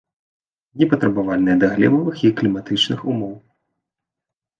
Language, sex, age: Belarusian, male, 30-39